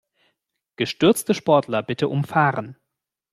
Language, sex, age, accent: German, male, 19-29, Deutschland Deutsch